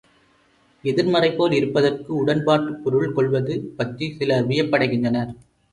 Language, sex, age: Tamil, male, 19-29